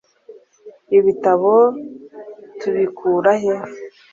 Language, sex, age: Kinyarwanda, female, 40-49